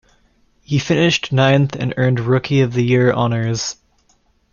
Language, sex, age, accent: English, male, 19-29, Canadian English